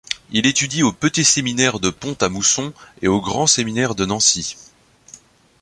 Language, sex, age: French, male, 30-39